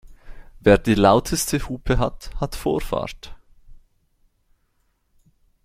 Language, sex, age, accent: German, male, 19-29, Schweizerdeutsch